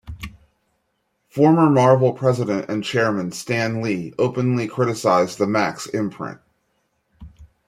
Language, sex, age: English, male, 40-49